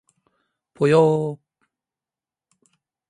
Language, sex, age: Japanese, male, 70-79